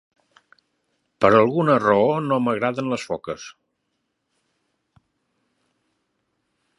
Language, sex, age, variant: Catalan, male, 60-69, Central